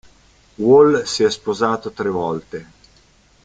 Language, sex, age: Italian, male, 50-59